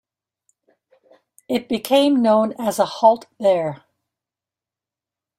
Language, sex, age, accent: English, female, 70-79, United States English